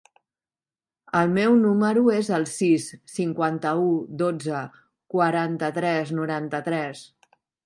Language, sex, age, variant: Catalan, female, 60-69, Central